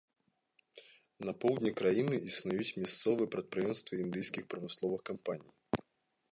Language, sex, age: Belarusian, male, 19-29